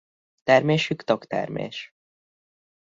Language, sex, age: Hungarian, male, under 19